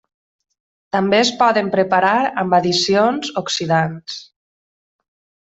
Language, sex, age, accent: Catalan, female, 30-39, valencià